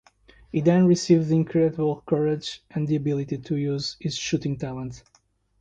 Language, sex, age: English, male, 30-39